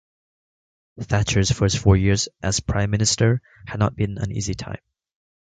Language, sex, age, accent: English, male, 19-29, United States English